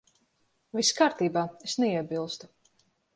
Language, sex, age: Latvian, female, 19-29